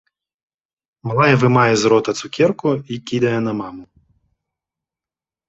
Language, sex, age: Belarusian, male, 19-29